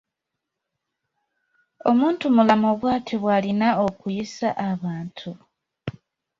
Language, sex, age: Ganda, female, 19-29